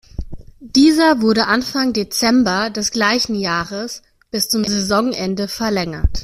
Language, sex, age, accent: German, female, 30-39, Deutschland Deutsch